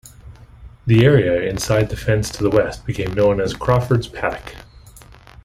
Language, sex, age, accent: English, male, 30-39, Canadian English